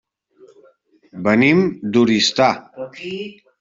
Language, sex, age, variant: Catalan, male, 40-49, Central